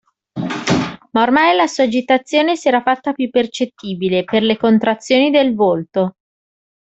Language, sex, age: Italian, male, 30-39